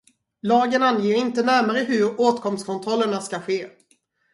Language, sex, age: Swedish, female, 40-49